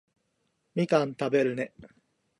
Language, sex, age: Japanese, male, 40-49